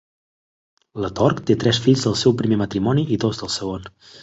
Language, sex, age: Catalan, male, 30-39